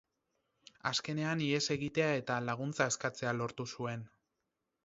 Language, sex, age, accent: Basque, male, 30-39, Mendebalekoa (Araba, Bizkaia, Gipuzkoako mendebaleko herri batzuk)